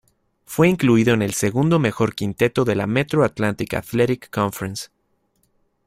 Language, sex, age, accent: Spanish, male, 30-39, México